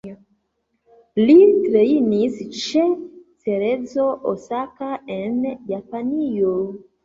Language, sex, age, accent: Esperanto, female, 19-29, Internacia